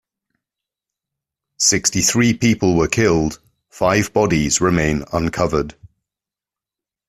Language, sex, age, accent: English, male, 40-49, England English